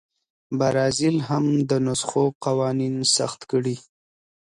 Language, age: Pashto, 30-39